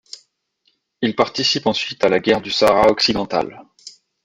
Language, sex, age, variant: French, male, 30-39, Français de métropole